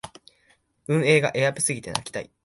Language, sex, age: Japanese, male, 19-29